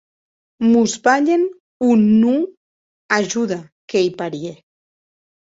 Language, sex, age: Occitan, female, 40-49